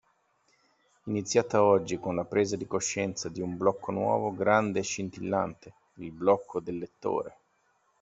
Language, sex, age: Italian, male, 40-49